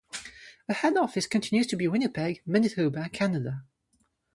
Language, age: English, 19-29